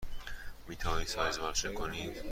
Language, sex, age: Persian, male, 30-39